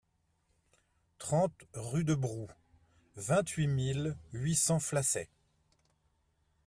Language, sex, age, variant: French, male, 50-59, Français de métropole